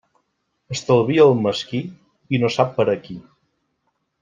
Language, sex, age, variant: Catalan, male, 40-49, Central